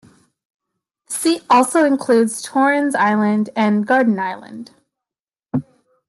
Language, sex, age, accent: English, female, 19-29, Canadian English